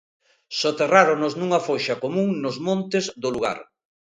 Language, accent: Galician, Oriental (común en zona oriental)